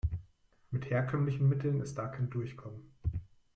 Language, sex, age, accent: German, male, 19-29, Deutschland Deutsch